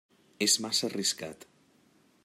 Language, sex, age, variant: Catalan, male, 40-49, Central